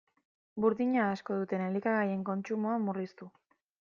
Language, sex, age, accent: Basque, female, 19-29, Mendebalekoa (Araba, Bizkaia, Gipuzkoako mendebaleko herri batzuk)